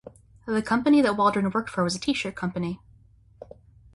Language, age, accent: English, under 19, United States English